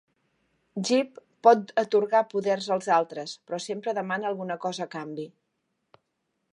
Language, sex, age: Catalan, female, 50-59